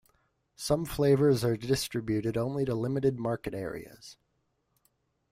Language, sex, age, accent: English, male, under 19, United States English